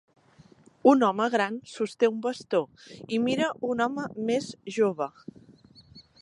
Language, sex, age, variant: Catalan, female, 30-39, Central